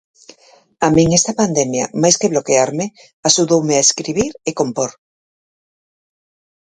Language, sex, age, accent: Galician, female, 50-59, Normativo (estándar)